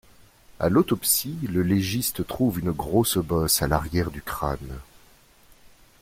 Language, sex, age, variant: French, male, 40-49, Français de métropole